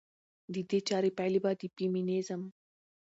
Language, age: Pashto, 19-29